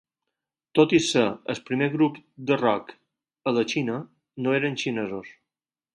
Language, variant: Catalan, Balear